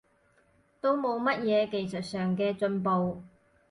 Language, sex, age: Cantonese, female, 30-39